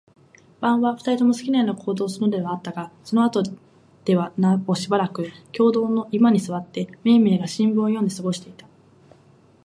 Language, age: Japanese, 19-29